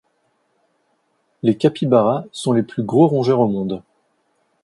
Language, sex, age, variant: French, male, 30-39, Français de métropole